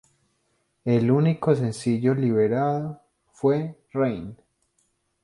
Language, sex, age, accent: Spanish, male, 19-29, Andino-Pacífico: Colombia, Perú, Ecuador, oeste de Bolivia y Venezuela andina